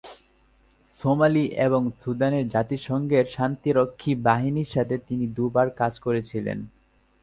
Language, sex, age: Bengali, male, under 19